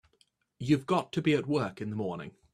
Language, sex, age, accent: English, male, 30-39, England English